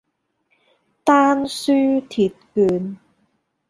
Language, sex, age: Cantonese, female, 40-49